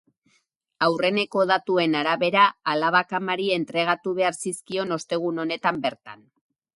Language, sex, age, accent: Basque, female, 50-59, Erdialdekoa edo Nafarra (Gipuzkoa, Nafarroa)